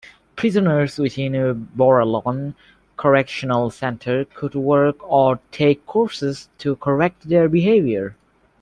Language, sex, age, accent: English, male, under 19, England English